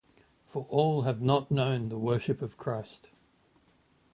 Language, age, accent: English, 40-49, Australian English